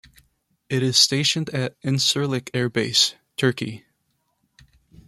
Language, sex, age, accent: English, male, 19-29, United States English